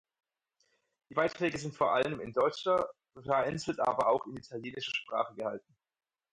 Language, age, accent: German, 30-39, Deutschland Deutsch